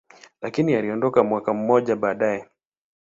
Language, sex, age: Swahili, male, 19-29